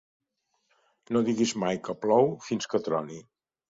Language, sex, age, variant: Catalan, male, 70-79, Central